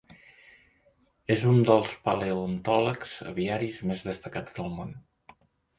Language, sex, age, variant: Catalan, male, 50-59, Central